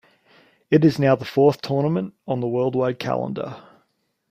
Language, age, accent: English, 19-29, Australian English